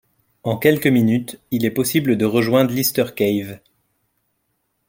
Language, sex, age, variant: French, male, 19-29, Français de métropole